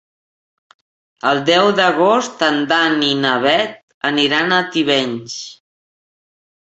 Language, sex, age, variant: Catalan, female, 50-59, Central